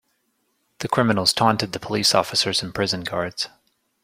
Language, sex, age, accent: English, male, 30-39, United States English